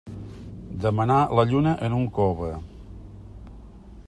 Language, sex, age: Catalan, male, 50-59